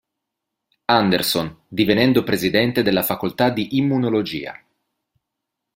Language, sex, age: Italian, male, 30-39